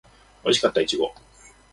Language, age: Japanese, 19-29